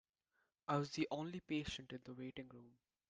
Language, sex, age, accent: English, male, under 19, India and South Asia (India, Pakistan, Sri Lanka)